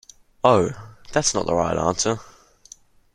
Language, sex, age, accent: English, male, under 19, Australian English